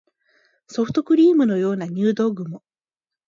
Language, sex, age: Japanese, female, 30-39